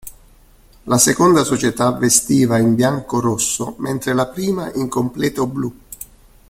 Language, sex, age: Italian, male, 60-69